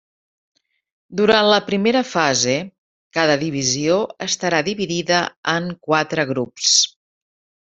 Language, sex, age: Catalan, female, 50-59